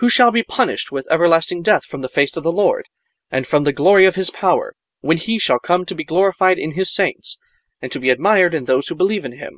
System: none